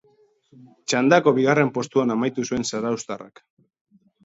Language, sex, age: Basque, male, 30-39